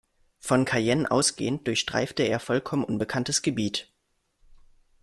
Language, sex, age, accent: German, male, 19-29, Deutschland Deutsch